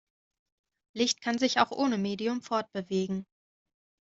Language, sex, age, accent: German, female, 30-39, Deutschland Deutsch